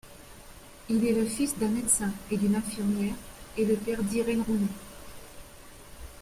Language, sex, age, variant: French, female, 50-59, Français de métropole